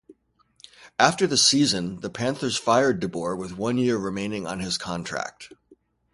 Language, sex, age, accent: English, male, 50-59, United States English